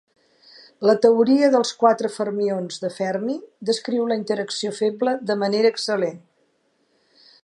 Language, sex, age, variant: Catalan, female, 70-79, Central